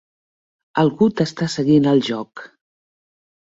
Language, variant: Catalan, Central